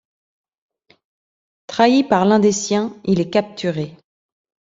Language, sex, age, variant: French, female, 40-49, Français de métropole